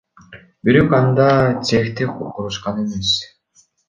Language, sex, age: Kyrgyz, male, 19-29